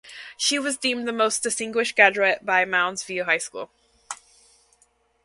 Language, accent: English, United States English